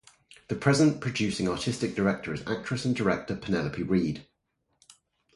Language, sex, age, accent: English, male, 30-39, England English